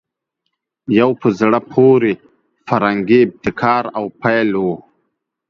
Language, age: Pashto, 30-39